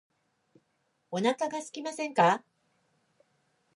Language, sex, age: Japanese, female, 50-59